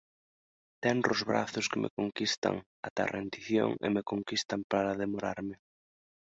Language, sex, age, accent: Galician, male, 19-29, Normativo (estándar)